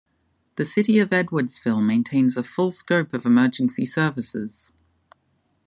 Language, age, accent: English, 30-39, Australian English